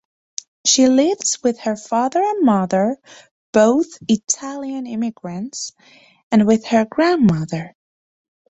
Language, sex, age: English, female, 19-29